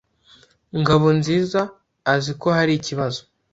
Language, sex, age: Kinyarwanda, male, 19-29